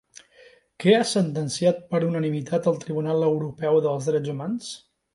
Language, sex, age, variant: Catalan, male, 50-59, Central